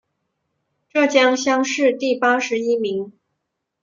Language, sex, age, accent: Chinese, female, 19-29, 出生地：广东省